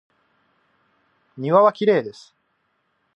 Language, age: Japanese, 19-29